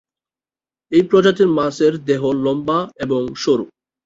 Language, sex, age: Bengali, male, 19-29